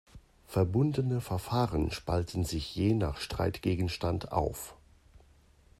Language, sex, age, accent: German, male, 40-49, Deutschland Deutsch